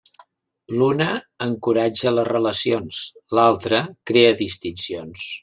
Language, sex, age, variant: Catalan, male, 60-69, Central